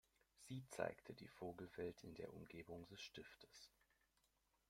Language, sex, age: German, male, under 19